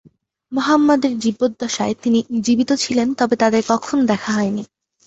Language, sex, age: Bengali, female, under 19